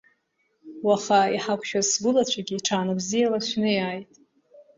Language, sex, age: Abkhazian, female, 30-39